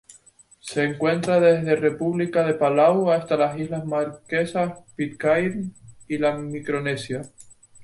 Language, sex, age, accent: Spanish, male, 19-29, España: Islas Canarias